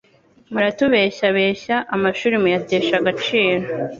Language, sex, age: Kinyarwanda, female, 30-39